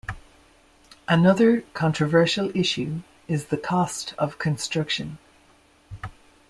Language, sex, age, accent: English, female, 50-59, Irish English